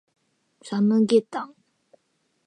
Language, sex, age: Japanese, female, 19-29